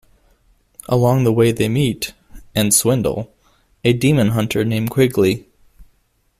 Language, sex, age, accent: English, male, 30-39, United States English